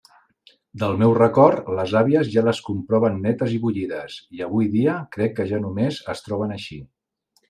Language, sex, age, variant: Catalan, male, 40-49, Central